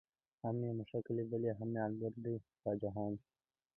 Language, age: Pashto, 19-29